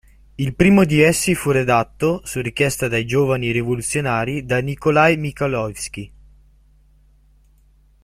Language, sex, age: Italian, male, 19-29